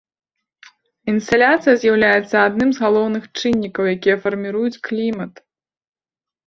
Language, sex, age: Belarusian, female, 30-39